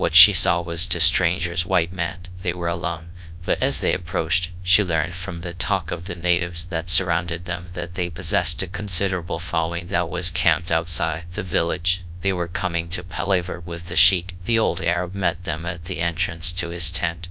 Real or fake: fake